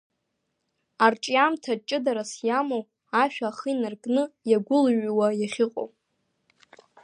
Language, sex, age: Abkhazian, female, under 19